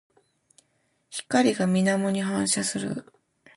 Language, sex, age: Japanese, female, 40-49